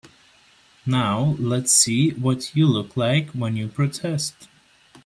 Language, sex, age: English, male, 19-29